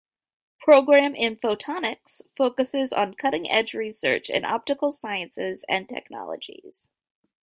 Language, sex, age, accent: English, female, 19-29, United States English